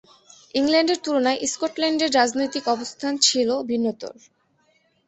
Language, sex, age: Bengali, female, 19-29